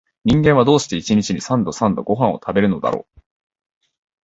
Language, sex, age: Japanese, male, 19-29